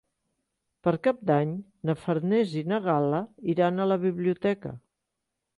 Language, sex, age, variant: Catalan, female, 60-69, Central